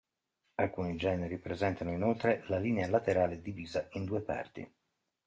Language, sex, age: Italian, male, 40-49